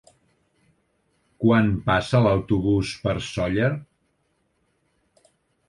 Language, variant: Catalan, Central